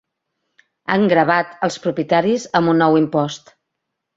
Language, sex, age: Catalan, female, 40-49